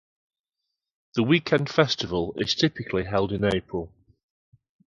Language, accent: English, England English